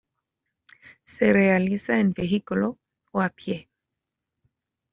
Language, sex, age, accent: Spanish, female, 30-39, México